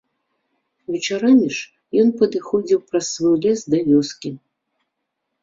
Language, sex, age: Belarusian, female, 40-49